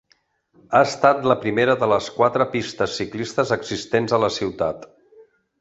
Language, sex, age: Catalan, male, 60-69